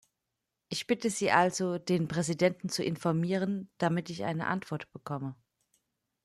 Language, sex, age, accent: German, female, 30-39, Deutschland Deutsch